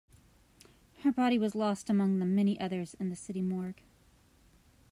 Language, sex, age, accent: English, female, 30-39, United States English